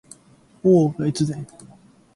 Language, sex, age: Japanese, male, 19-29